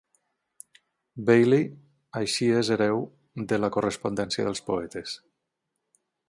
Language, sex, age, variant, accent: Catalan, male, 40-49, Tortosí, nord-occidental